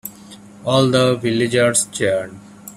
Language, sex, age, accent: English, male, 30-39, India and South Asia (India, Pakistan, Sri Lanka)